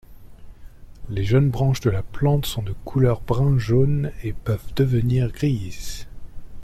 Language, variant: French, Français de métropole